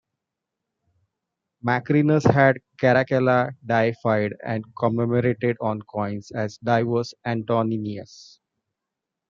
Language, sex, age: English, male, 40-49